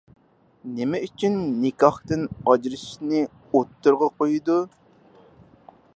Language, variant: Uyghur, ئۇيغۇر تىلى